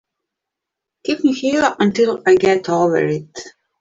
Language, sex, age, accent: English, female, 50-59, Australian English